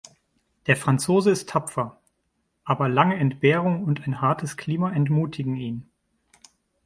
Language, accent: German, Deutschland Deutsch